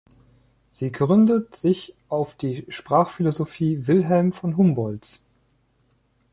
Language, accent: German, Deutschland Deutsch